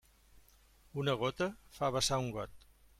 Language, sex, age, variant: Catalan, male, 50-59, Central